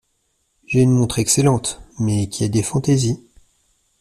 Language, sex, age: French, male, 30-39